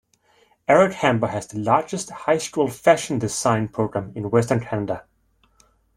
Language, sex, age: English, male, 19-29